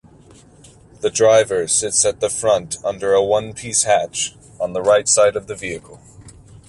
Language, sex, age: English, male, 19-29